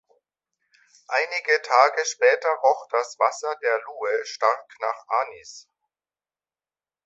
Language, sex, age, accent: German, male, 50-59, Deutschland Deutsch